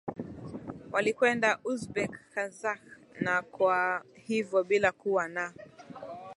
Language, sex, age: Swahili, male, 19-29